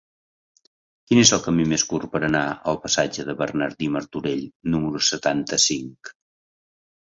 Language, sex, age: Catalan, male, 50-59